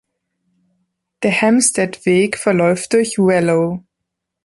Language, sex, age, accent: German, female, 19-29, Deutschland Deutsch